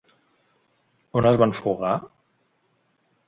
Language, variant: Catalan, Central